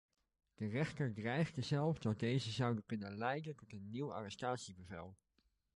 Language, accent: Dutch, Nederlands Nederlands